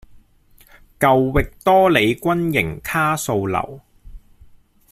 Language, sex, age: Cantonese, male, 40-49